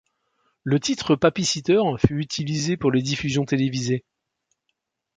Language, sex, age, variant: French, male, 60-69, Français de métropole